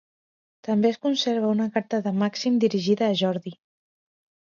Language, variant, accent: Catalan, Central, central